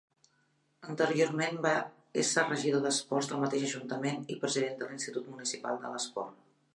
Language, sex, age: Catalan, female, 40-49